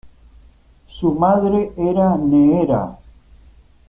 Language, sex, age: Spanish, male, 50-59